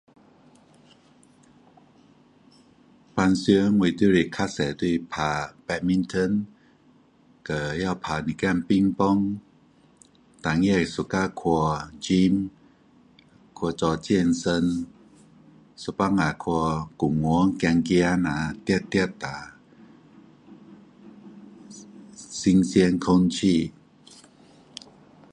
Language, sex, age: Min Dong Chinese, male, 50-59